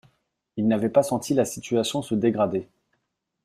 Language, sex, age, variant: French, male, 40-49, Français de métropole